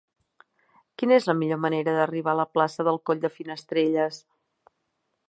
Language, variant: Catalan, Nord-Occidental